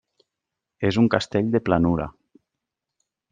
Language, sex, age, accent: Catalan, male, 30-39, valencià